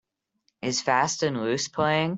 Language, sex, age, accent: English, male, under 19, United States English